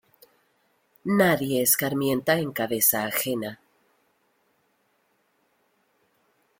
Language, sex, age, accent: Spanish, female, 40-49, América central